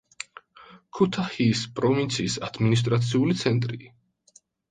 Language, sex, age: Georgian, male, 19-29